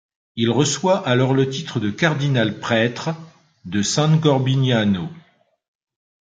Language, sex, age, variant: French, male, 50-59, Français de métropole